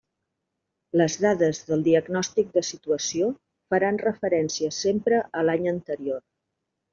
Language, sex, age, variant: Catalan, female, 50-59, Central